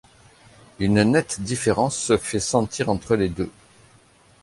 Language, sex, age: French, male, 50-59